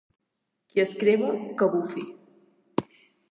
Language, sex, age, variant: Catalan, female, under 19, Balear